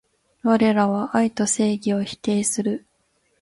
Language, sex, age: Japanese, female, 19-29